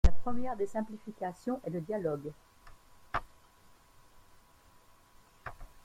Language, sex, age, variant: French, male, 40-49, Français de métropole